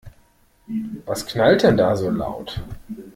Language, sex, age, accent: German, male, 30-39, Deutschland Deutsch